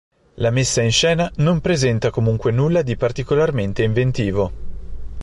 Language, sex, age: Italian, male, 30-39